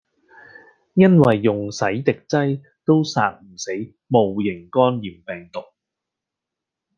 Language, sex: Cantonese, male